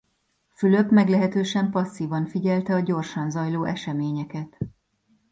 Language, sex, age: Hungarian, female, 40-49